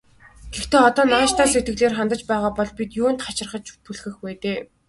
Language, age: Mongolian, 19-29